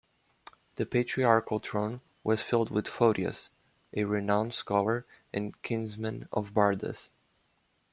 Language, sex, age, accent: English, male, 19-29, United States English